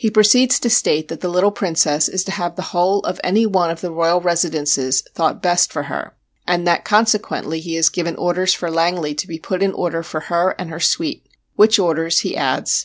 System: none